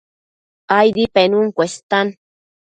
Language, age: Matsés, 30-39